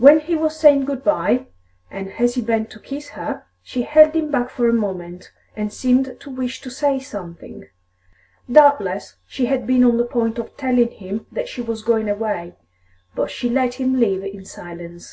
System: none